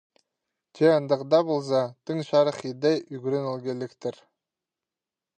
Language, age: Khakas, 19-29